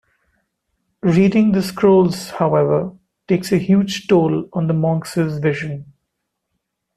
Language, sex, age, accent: English, male, 30-39, India and South Asia (India, Pakistan, Sri Lanka)